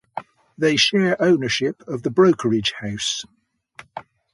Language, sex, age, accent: English, male, 70-79, England English